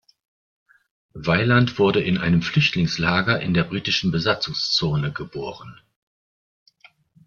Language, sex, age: German, male, 60-69